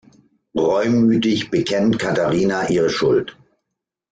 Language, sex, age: German, male, 60-69